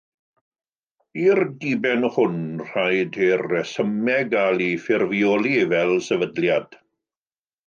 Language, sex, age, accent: Welsh, male, 50-59, Y Deyrnas Unedig Cymraeg